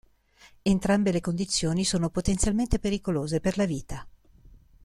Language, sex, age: Italian, female, 50-59